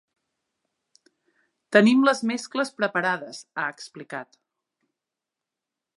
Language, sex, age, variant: Catalan, female, 30-39, Central